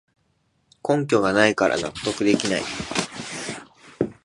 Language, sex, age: Japanese, male, 19-29